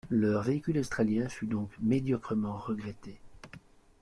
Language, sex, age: French, male, 30-39